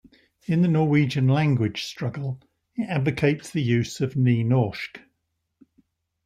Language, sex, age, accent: English, male, 60-69, England English